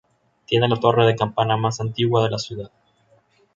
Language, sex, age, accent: Spanish, male, 19-29, Caribe: Cuba, Venezuela, Puerto Rico, República Dominicana, Panamá, Colombia caribeña, México caribeño, Costa del golfo de México